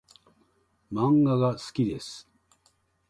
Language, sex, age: Japanese, male, 50-59